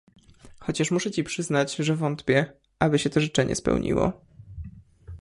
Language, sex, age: Polish, male, 19-29